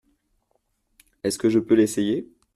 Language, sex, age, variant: French, male, 19-29, Français de métropole